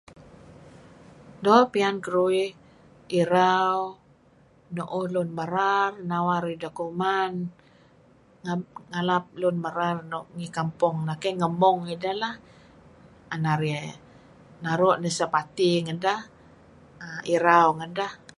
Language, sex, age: Kelabit, female, 60-69